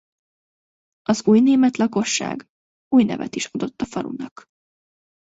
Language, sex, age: Hungarian, female, 19-29